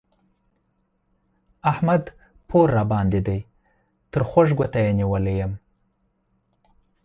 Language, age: Pashto, 30-39